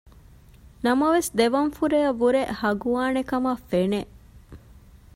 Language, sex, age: Divehi, female, 30-39